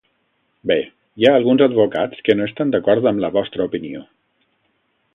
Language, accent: Catalan, valencià